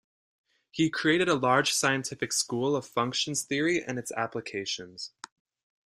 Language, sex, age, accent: English, male, 19-29, United States English